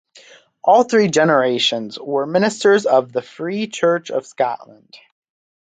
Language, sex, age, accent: English, male, under 19, United States English